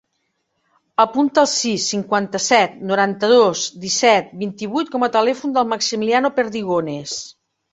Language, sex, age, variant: Catalan, female, 50-59, Central